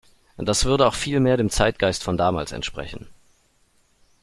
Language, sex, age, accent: German, male, 30-39, Deutschland Deutsch